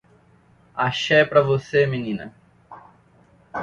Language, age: Portuguese, 19-29